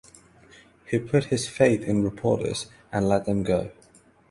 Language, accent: English, England English; India and South Asia (India, Pakistan, Sri Lanka)